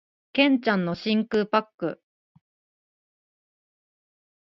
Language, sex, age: Japanese, female, 40-49